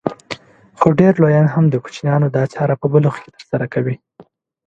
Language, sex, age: Pashto, male, 19-29